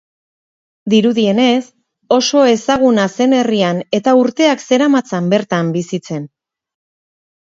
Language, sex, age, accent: Basque, female, 40-49, Erdialdekoa edo Nafarra (Gipuzkoa, Nafarroa)